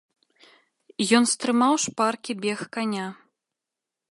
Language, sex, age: Belarusian, female, 19-29